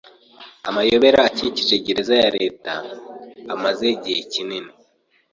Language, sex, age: Kinyarwanda, male, 19-29